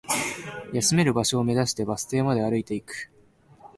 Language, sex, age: Japanese, male, 19-29